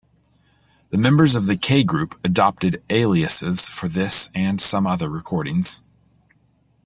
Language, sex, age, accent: English, male, 30-39, United States English